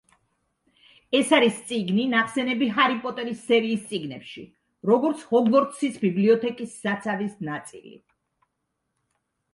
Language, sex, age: Georgian, female, 60-69